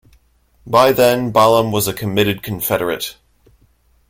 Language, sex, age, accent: English, male, 19-29, United States English